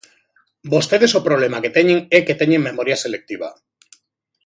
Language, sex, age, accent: Galician, male, 40-49, Normativo (estándar)